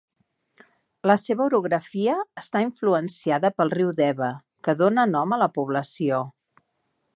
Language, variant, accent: Catalan, Central, central